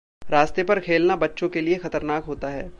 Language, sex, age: Hindi, male, 19-29